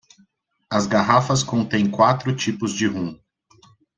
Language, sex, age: Portuguese, male, 30-39